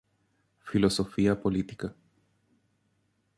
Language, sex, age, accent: Spanish, male, 30-39, Chileno: Chile, Cuyo